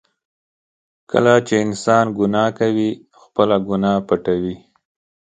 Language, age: Pashto, 30-39